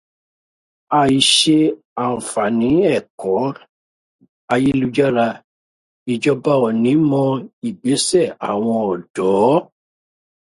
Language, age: Yoruba, 50-59